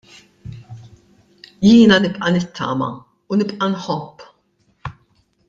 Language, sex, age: Maltese, female, 50-59